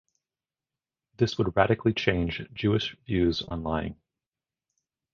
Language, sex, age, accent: English, male, 30-39, United States English